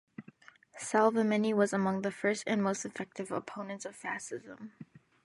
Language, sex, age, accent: English, female, under 19, United States English